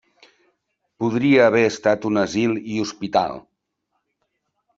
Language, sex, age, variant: Catalan, male, 50-59, Central